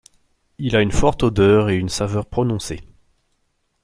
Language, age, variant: French, 30-39, Français de métropole